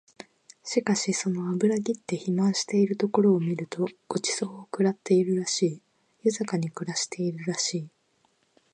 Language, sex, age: Japanese, female, 19-29